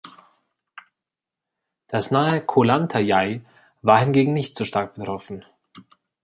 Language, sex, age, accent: German, male, 19-29, Deutschland Deutsch